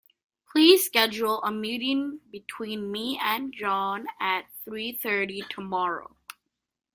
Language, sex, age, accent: English, male, 19-29, United States English